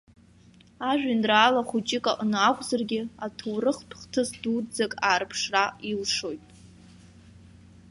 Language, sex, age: Abkhazian, female, under 19